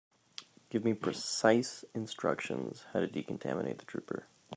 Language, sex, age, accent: English, male, 19-29, United States English